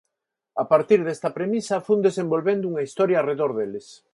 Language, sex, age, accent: Galician, male, 50-59, Neofalante